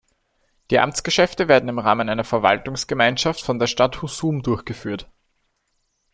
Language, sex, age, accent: German, male, 19-29, Österreichisches Deutsch